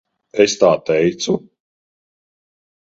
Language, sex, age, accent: Latvian, male, 40-49, Rigas